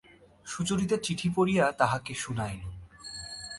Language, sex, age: Bengali, male, 19-29